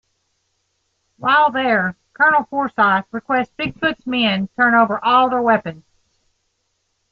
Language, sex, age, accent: English, female, 40-49, United States English